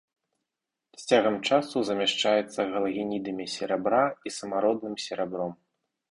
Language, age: Belarusian, 19-29